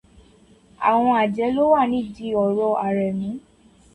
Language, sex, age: Yoruba, female, 19-29